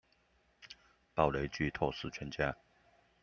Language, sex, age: Chinese, male, 40-49